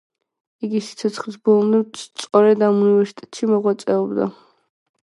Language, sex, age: Georgian, female, 19-29